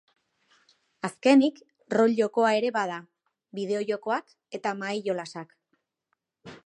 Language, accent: Basque, Mendebalekoa (Araba, Bizkaia, Gipuzkoako mendebaleko herri batzuk)